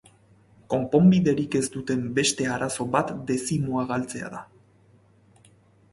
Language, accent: Basque, Erdialdekoa edo Nafarra (Gipuzkoa, Nafarroa)